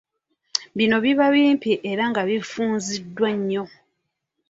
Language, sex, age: Ganda, female, 30-39